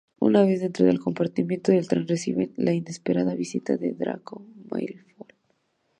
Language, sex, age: Spanish, female, 19-29